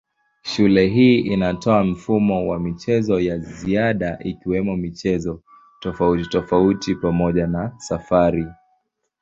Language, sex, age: Swahili, male, 19-29